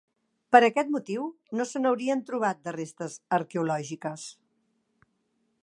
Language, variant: Catalan, Central